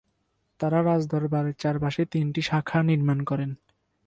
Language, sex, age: Bengali, male, 19-29